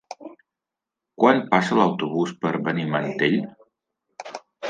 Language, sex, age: Catalan, male, 50-59